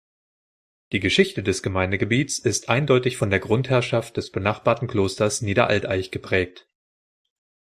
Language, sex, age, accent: German, male, 30-39, Deutschland Deutsch